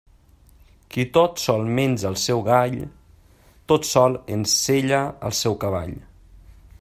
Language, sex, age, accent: Catalan, male, 30-39, valencià